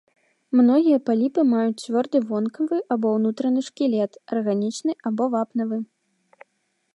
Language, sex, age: Belarusian, female, 19-29